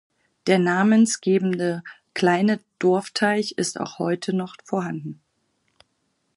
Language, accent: German, Deutschland Deutsch